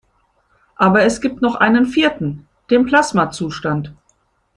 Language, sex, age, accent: German, female, 50-59, Deutschland Deutsch